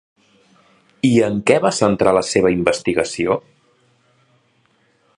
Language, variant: Catalan, Central